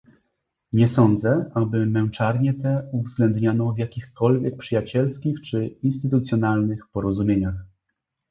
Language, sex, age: Polish, male, 30-39